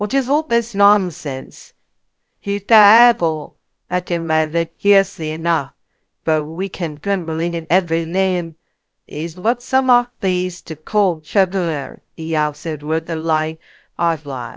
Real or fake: fake